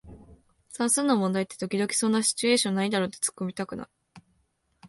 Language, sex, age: Japanese, female, under 19